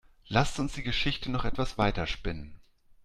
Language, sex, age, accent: German, male, 40-49, Deutschland Deutsch